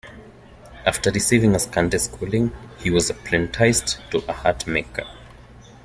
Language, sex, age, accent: English, male, 19-29, United States English